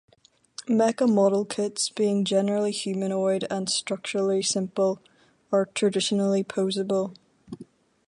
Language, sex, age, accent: English, female, 19-29, Irish English